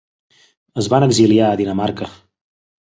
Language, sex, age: Catalan, male, 30-39